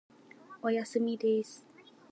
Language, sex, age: Japanese, female, 19-29